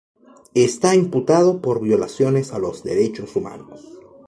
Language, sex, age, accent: Spanish, male, 19-29, Chileno: Chile, Cuyo